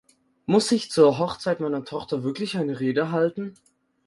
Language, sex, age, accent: German, male, under 19, Deutschland Deutsch